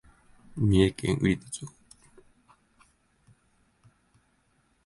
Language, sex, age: Japanese, male, 19-29